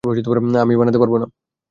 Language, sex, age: Bengali, male, 19-29